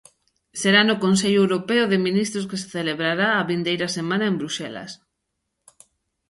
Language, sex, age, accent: Galician, female, 30-39, Oriental (común en zona oriental)